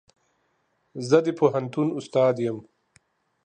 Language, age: Pashto, 40-49